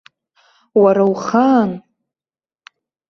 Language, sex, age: Abkhazian, female, 19-29